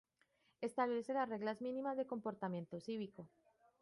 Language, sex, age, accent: Spanish, female, 30-39, Andino-Pacífico: Colombia, Perú, Ecuador, oeste de Bolivia y Venezuela andina